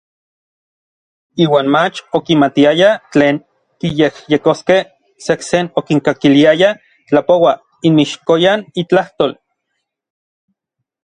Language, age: Orizaba Nahuatl, 30-39